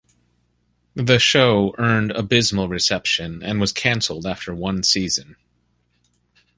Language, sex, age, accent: English, male, 40-49, United States English